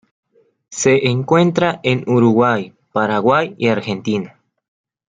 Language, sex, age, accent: Spanish, male, 19-29, México